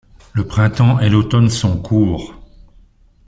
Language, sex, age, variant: French, male, 60-69, Français de métropole